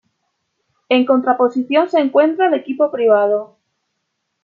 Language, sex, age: Spanish, female, 30-39